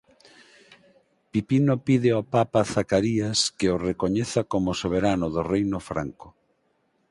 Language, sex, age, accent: Galician, male, 50-59, Normativo (estándar)